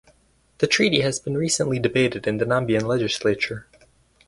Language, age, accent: English, 19-29, United States English